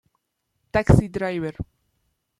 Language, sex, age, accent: Spanish, female, under 19, Andino-Pacífico: Colombia, Perú, Ecuador, oeste de Bolivia y Venezuela andina